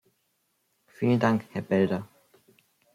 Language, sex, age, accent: German, male, under 19, Deutschland Deutsch